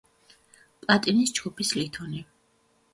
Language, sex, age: Georgian, female, 30-39